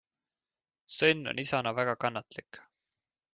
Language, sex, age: Estonian, male, 19-29